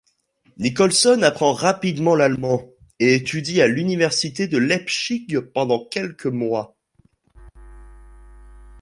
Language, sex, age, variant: French, male, 19-29, Français de métropole